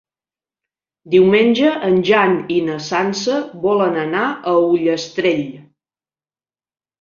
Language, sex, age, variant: Catalan, female, 40-49, Septentrional